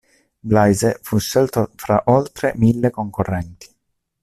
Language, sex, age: Italian, male, 30-39